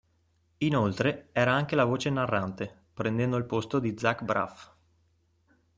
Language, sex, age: Italian, male, 19-29